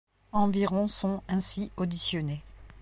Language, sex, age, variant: French, female, 50-59, Français de métropole